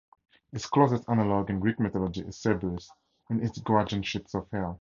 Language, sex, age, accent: English, male, 30-39, Southern African (South Africa, Zimbabwe, Namibia)